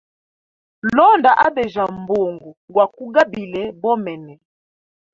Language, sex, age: Hemba, female, 19-29